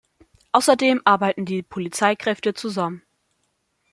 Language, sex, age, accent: German, female, under 19, Deutschland Deutsch